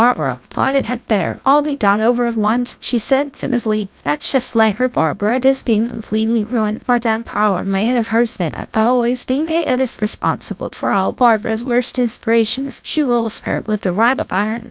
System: TTS, GlowTTS